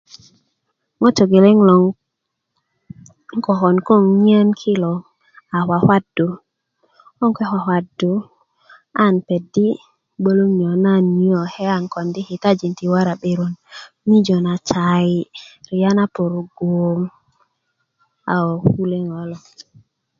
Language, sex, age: Kuku, female, 19-29